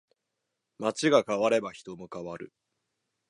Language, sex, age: Japanese, male, 19-29